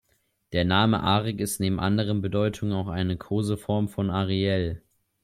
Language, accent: German, Deutschland Deutsch